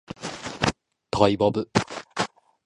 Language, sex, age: Japanese, male, 19-29